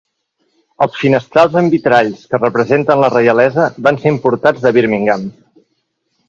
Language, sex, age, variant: Catalan, male, 40-49, Central